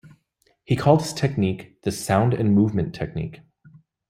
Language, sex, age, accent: English, male, 19-29, United States English